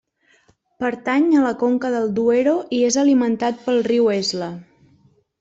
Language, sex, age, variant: Catalan, female, 19-29, Central